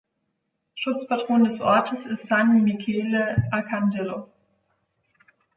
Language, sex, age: German, female, 19-29